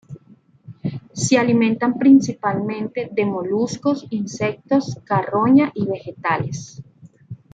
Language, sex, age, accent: Spanish, female, 30-39, Caribe: Cuba, Venezuela, Puerto Rico, República Dominicana, Panamá, Colombia caribeña, México caribeño, Costa del golfo de México